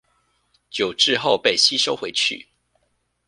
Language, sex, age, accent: Chinese, male, 30-39, 出生地：臺南市